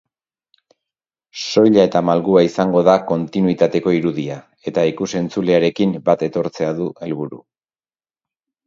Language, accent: Basque, Erdialdekoa edo Nafarra (Gipuzkoa, Nafarroa)